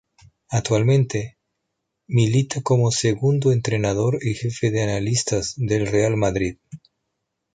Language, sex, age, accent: Spanish, male, 50-59, Rioplatense: Argentina, Uruguay, este de Bolivia, Paraguay